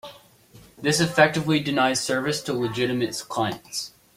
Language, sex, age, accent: English, male, under 19, United States English